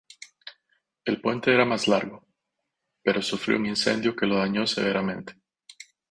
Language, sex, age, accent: Spanish, male, 30-39, América central